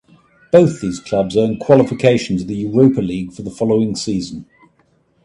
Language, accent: English, England English